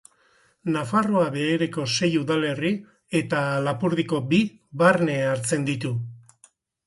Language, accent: Basque, Mendebalekoa (Araba, Bizkaia, Gipuzkoako mendebaleko herri batzuk)